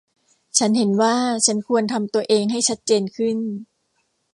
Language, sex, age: Thai, female, 50-59